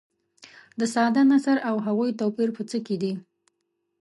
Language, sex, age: Pashto, female, 30-39